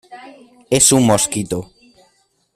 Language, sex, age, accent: Spanish, male, under 19, España: Centro-Sur peninsular (Madrid, Toledo, Castilla-La Mancha)